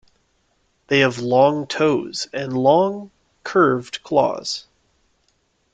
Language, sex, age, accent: English, male, 19-29, United States English